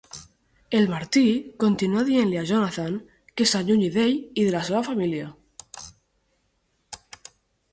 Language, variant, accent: Catalan, Central, central